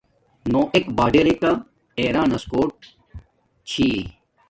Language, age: Domaaki, 40-49